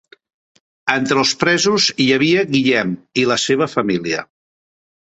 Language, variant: Catalan, Central